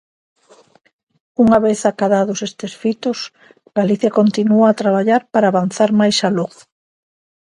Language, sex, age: Galician, female, 50-59